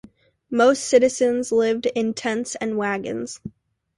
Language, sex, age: English, female, under 19